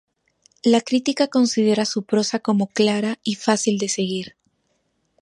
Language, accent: Spanish, Andino-Pacífico: Colombia, Perú, Ecuador, oeste de Bolivia y Venezuela andina